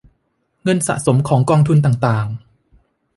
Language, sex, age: Thai, male, 19-29